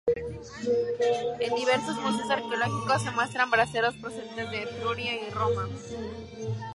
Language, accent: Spanish, México